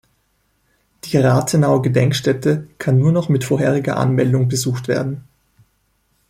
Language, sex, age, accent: German, male, 30-39, Österreichisches Deutsch